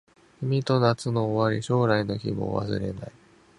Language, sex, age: Japanese, male, 19-29